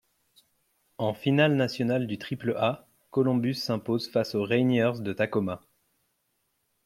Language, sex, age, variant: French, male, 19-29, Français de métropole